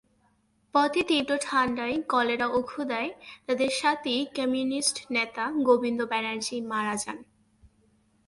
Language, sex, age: Bengali, female, under 19